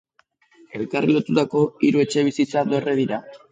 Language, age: Basque, under 19